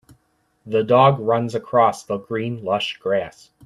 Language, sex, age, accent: English, male, 19-29, United States English